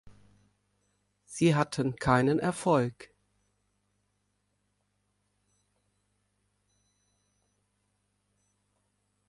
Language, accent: German, Deutschland Deutsch